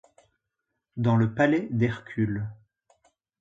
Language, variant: French, Français de métropole